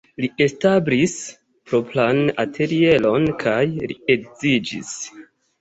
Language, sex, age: Esperanto, male, 19-29